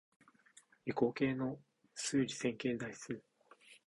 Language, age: Japanese, 19-29